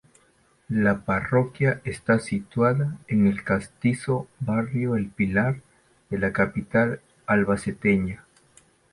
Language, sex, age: Spanish, male, 50-59